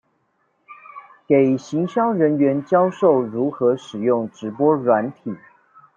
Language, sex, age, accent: Chinese, male, 40-49, 出生地：臺北市